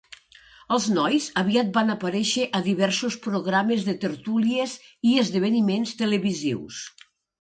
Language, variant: Catalan, Nord-Occidental